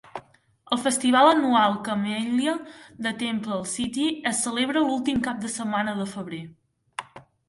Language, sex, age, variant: Catalan, female, under 19, Central